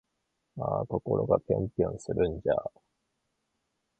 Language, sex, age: Japanese, male, 30-39